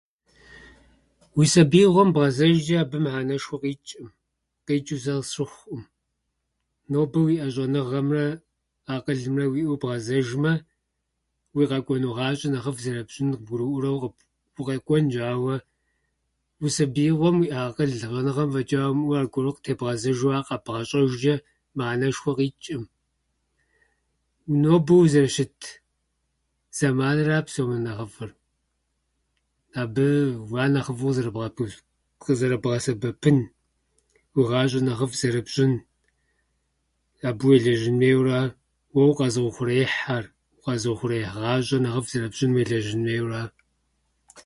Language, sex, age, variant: Kabardian, male, 50-59, Адыгэбзэ (Къэбэрдей, Кирил, псоми зэдай)